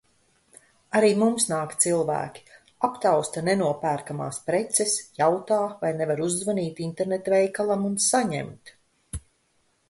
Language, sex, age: Latvian, female, 50-59